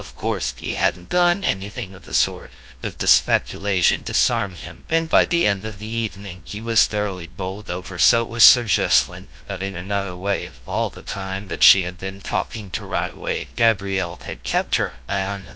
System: TTS, GlowTTS